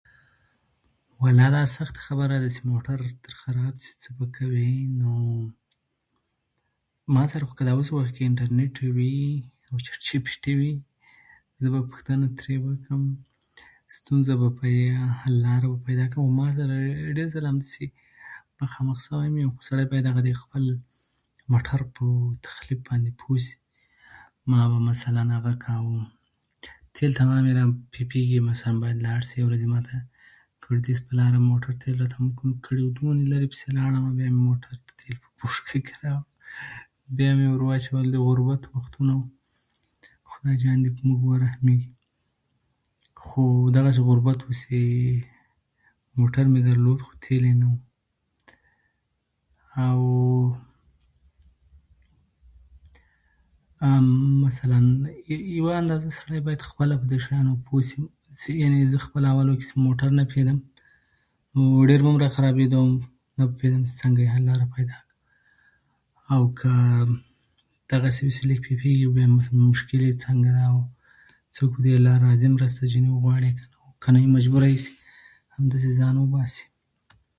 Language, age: Pashto, 30-39